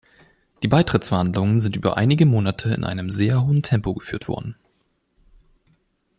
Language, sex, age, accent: German, male, 19-29, Deutschland Deutsch